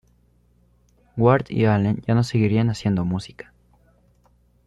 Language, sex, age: Spanish, male, under 19